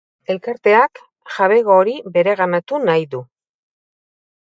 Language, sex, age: Basque, female, 50-59